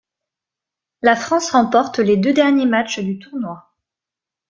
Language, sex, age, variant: French, female, 19-29, Français de métropole